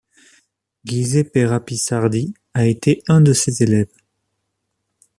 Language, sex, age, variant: French, male, 40-49, Français de métropole